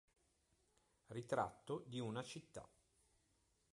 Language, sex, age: Italian, male, 40-49